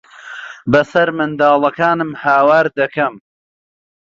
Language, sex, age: Central Kurdish, male, 30-39